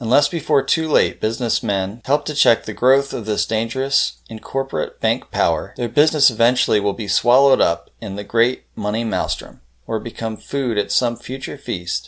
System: none